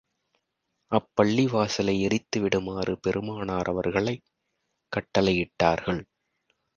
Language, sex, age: Tamil, male, 30-39